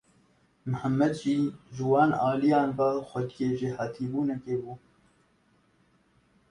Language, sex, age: Kurdish, male, 19-29